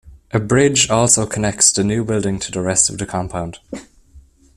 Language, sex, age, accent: English, male, under 19, Irish English